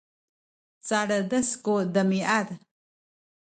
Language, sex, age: Sakizaya, female, 70-79